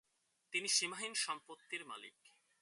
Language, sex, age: Bengali, male, 19-29